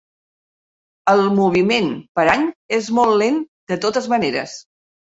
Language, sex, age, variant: Catalan, female, 60-69, Central